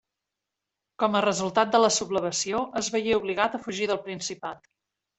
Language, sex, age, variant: Catalan, female, 40-49, Central